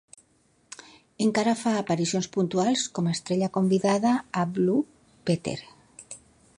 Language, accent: Catalan, valencià; valencià meridional